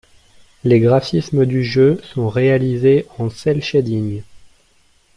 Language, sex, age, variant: French, male, 19-29, Français de métropole